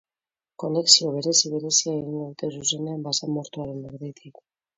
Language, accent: Basque, Mendebalekoa (Araba, Bizkaia, Gipuzkoako mendebaleko herri batzuk)